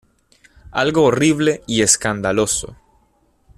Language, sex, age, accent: Spanish, male, 19-29, Caribe: Cuba, Venezuela, Puerto Rico, República Dominicana, Panamá, Colombia caribeña, México caribeño, Costa del golfo de México